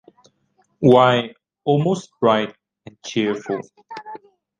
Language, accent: English, United States English